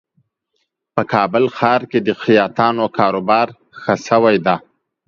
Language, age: Pashto, 30-39